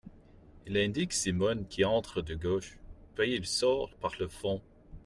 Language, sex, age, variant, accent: French, male, 30-39, Français d'Amérique du Nord, Français du Canada